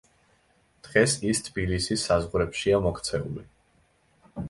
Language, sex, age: Georgian, male, 19-29